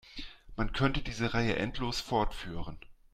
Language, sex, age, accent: German, male, 40-49, Deutschland Deutsch